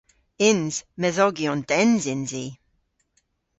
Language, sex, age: Cornish, female, 40-49